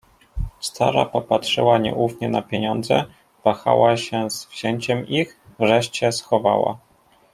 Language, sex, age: Polish, male, 19-29